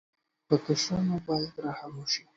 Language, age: Pashto, 19-29